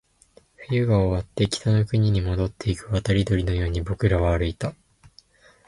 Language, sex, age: Japanese, male, 19-29